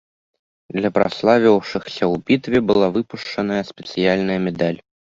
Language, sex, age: Belarusian, male, under 19